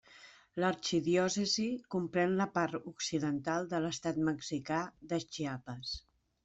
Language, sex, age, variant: Catalan, female, 50-59, Central